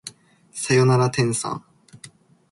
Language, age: Japanese, 19-29